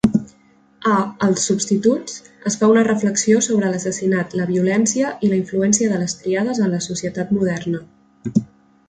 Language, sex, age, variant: Catalan, female, 19-29, Central